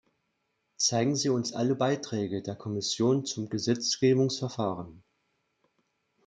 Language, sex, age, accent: German, male, 40-49, Deutschland Deutsch